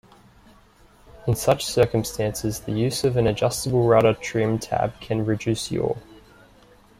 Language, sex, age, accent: English, male, 19-29, Australian English